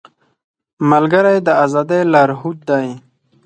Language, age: Pashto, 19-29